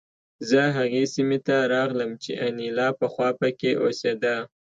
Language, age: Pashto, 19-29